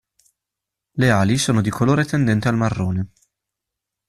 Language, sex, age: Italian, male, 19-29